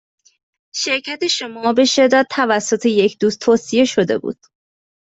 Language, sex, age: Persian, female, 30-39